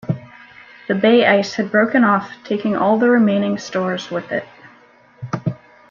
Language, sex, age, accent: English, female, 19-29, United States English